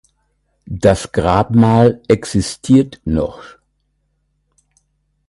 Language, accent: German, Deutschland Deutsch